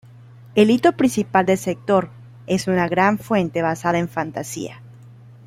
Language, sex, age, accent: Spanish, female, 30-39, Caribe: Cuba, Venezuela, Puerto Rico, República Dominicana, Panamá, Colombia caribeña, México caribeño, Costa del golfo de México